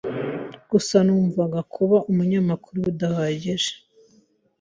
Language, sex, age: Kinyarwanda, female, 19-29